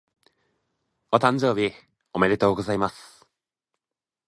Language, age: Japanese, 19-29